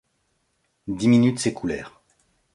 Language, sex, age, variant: French, male, 30-39, Français de métropole